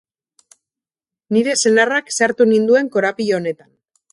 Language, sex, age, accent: Basque, female, 40-49, Mendebalekoa (Araba, Bizkaia, Gipuzkoako mendebaleko herri batzuk)